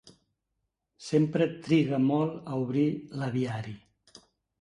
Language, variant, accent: Catalan, Central, central